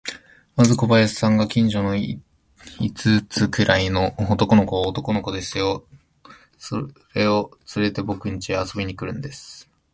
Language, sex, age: Japanese, male, 19-29